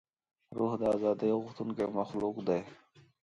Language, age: Pashto, 30-39